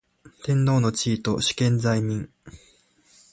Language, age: Japanese, 19-29